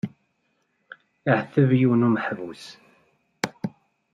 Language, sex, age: Kabyle, male, 19-29